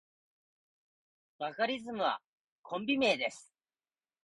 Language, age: Japanese, 19-29